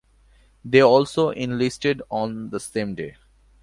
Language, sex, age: English, male, 19-29